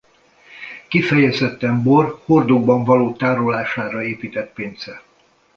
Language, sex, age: Hungarian, male, 60-69